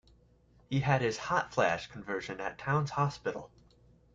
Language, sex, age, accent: English, male, 19-29, United States English